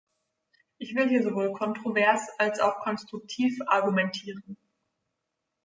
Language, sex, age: German, female, 19-29